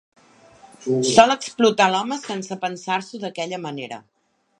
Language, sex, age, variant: Catalan, female, 40-49, Central